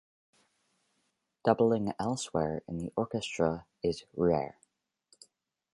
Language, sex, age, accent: English, male, under 19, Canadian English